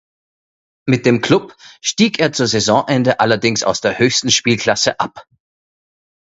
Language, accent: German, Österreichisches Deutsch